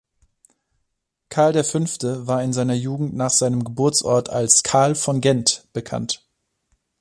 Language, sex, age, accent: German, male, 30-39, Deutschland Deutsch